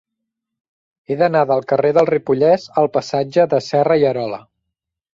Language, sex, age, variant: Catalan, male, 30-39, Central